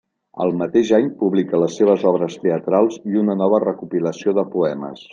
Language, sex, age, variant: Catalan, male, 60-69, Central